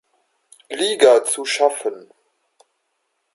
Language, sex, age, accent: German, male, 19-29, Deutschland Deutsch